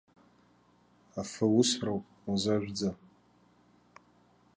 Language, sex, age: Abkhazian, male, 30-39